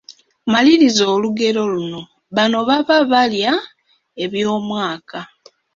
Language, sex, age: Ganda, female, 19-29